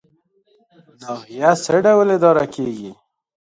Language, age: Pashto, 30-39